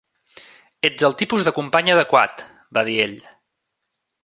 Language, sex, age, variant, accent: Catalan, male, 30-39, Central, central